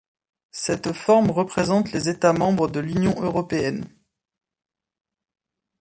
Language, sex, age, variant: French, male, 19-29, Français de métropole